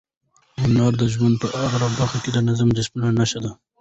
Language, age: Pashto, 19-29